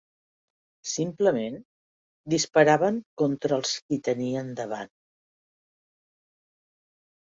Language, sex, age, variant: Catalan, female, 60-69, Central